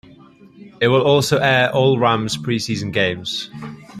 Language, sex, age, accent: English, male, 19-29, Welsh English